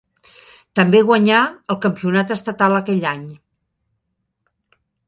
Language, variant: Catalan, Central